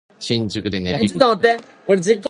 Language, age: Japanese, 19-29